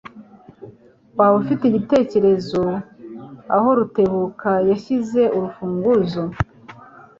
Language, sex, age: Kinyarwanda, male, 19-29